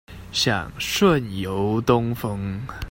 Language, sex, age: Chinese, male, 19-29